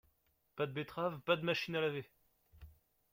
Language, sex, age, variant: French, male, 19-29, Français de métropole